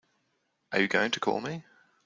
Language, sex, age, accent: English, male, 19-29, New Zealand English